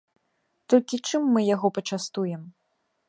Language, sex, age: Belarusian, female, under 19